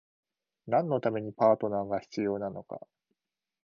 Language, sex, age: Japanese, male, 19-29